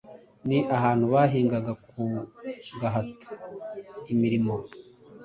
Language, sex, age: Kinyarwanda, male, 40-49